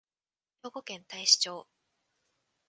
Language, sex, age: Japanese, female, 19-29